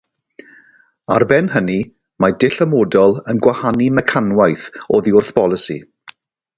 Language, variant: Welsh, South-Western Welsh